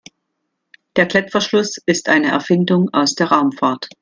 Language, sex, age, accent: German, female, 50-59, Deutschland Deutsch